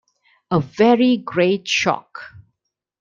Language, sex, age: English, female, under 19